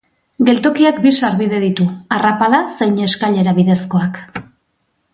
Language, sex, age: Basque, female, 40-49